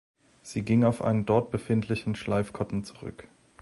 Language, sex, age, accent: German, male, 19-29, Deutschland Deutsch